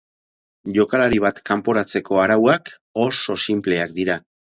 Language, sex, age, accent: Basque, male, 50-59, Erdialdekoa edo Nafarra (Gipuzkoa, Nafarroa)